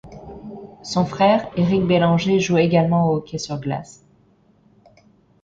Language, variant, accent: French, Français de métropole, Parisien